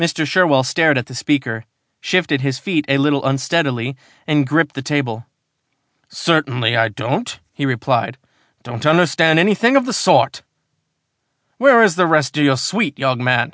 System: none